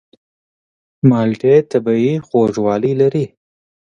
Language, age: Pashto, 19-29